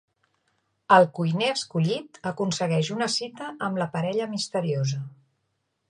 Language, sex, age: Catalan, female, 50-59